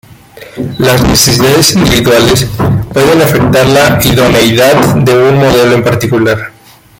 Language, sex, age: Spanish, male, 19-29